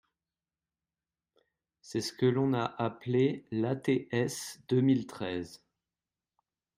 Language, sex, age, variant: French, male, 30-39, Français de métropole